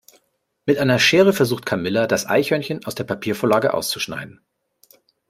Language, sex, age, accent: German, male, 30-39, Deutschland Deutsch